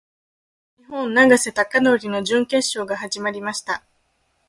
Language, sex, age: Japanese, female, 19-29